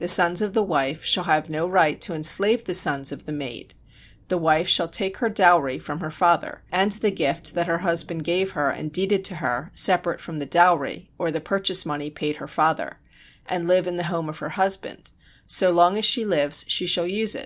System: none